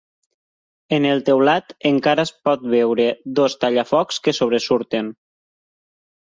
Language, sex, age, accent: Catalan, male, 30-39, valencià